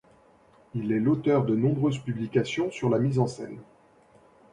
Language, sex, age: French, male, 50-59